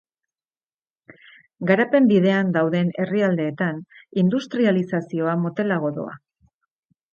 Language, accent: Basque, Erdialdekoa edo Nafarra (Gipuzkoa, Nafarroa)